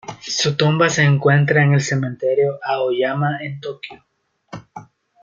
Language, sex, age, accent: Spanish, male, 19-29, América central